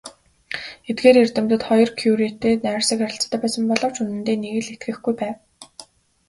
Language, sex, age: Mongolian, female, 19-29